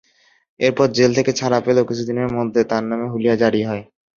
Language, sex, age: Bengali, male, 19-29